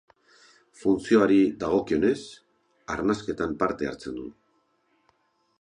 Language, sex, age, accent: Basque, male, 60-69, Mendebalekoa (Araba, Bizkaia, Gipuzkoako mendebaleko herri batzuk)